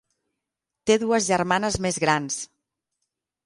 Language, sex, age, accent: Catalan, female, 19-29, nord-occidental; septentrional